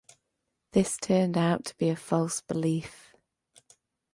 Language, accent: English, England English